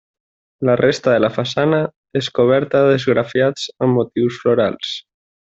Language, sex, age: Catalan, male, 19-29